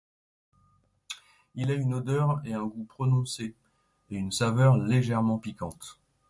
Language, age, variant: French, 40-49, Français des départements et régions d'outre-mer